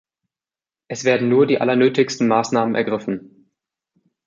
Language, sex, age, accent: German, male, 19-29, Deutschland Deutsch